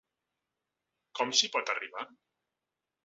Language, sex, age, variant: Catalan, male, 40-49, Central